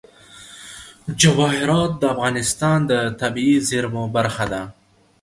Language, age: Pashto, 19-29